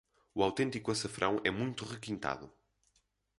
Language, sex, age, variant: Portuguese, male, 19-29, Portuguese (Portugal)